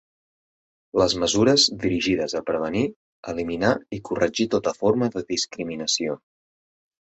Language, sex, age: Catalan, male, 30-39